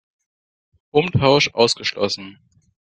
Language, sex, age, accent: German, male, 19-29, Deutschland Deutsch